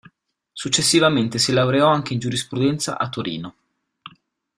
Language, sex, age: Italian, male, 19-29